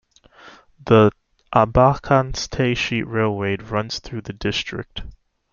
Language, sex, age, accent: English, male, 19-29, United States English